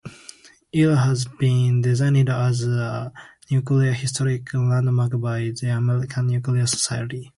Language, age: English, 19-29